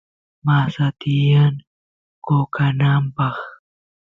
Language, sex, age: Santiago del Estero Quichua, female, 19-29